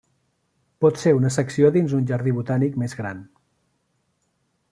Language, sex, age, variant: Catalan, male, 40-49, Central